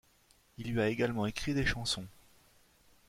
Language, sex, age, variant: French, male, 30-39, Français de métropole